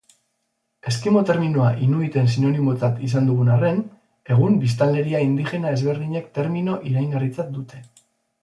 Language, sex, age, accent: Basque, male, 40-49, Mendebalekoa (Araba, Bizkaia, Gipuzkoako mendebaleko herri batzuk)